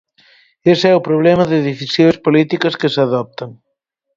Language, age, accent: Galician, 19-29, Oriental (común en zona oriental)